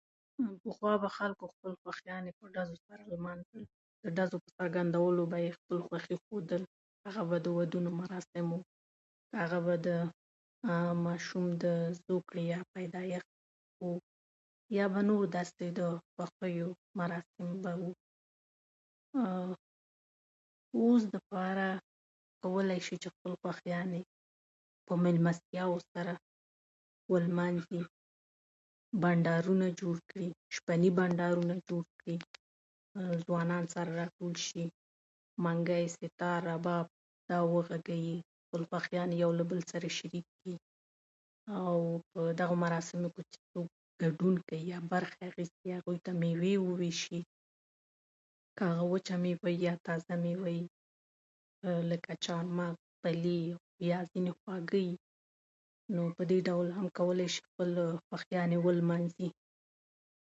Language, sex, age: Pashto, female, 30-39